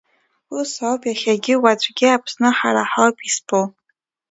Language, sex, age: Abkhazian, female, under 19